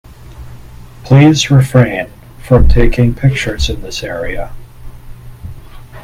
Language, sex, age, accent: English, male, 40-49, United States English